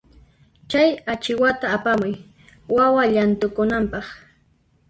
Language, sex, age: Puno Quechua, female, 19-29